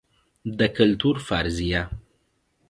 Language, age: Pashto, 19-29